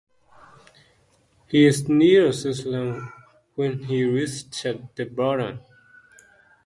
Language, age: English, 19-29